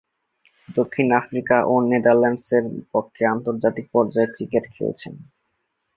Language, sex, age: Bengali, male, 19-29